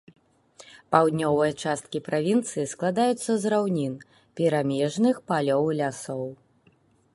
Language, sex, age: Belarusian, female, 30-39